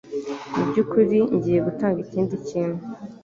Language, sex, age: Kinyarwanda, female, under 19